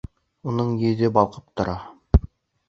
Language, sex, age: Bashkir, male, 19-29